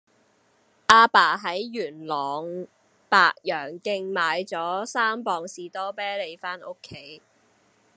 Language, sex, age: Cantonese, female, 19-29